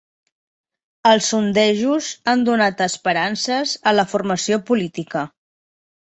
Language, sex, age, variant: Catalan, female, 30-39, Septentrional